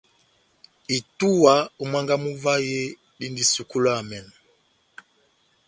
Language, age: Batanga, 40-49